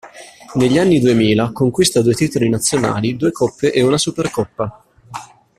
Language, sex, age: Italian, male, 19-29